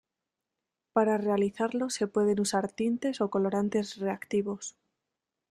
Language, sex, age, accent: Spanish, female, 19-29, España: Centro-Sur peninsular (Madrid, Toledo, Castilla-La Mancha)